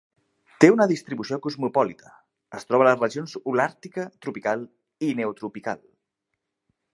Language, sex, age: Catalan, male, 30-39